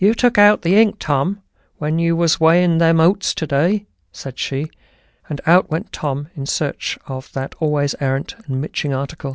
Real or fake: real